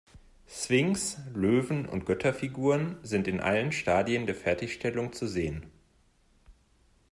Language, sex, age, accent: German, male, 19-29, Deutschland Deutsch